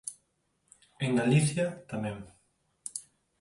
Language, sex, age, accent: Galician, male, 19-29, Neofalante